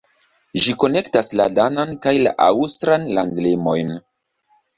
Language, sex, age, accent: Esperanto, male, 30-39, Internacia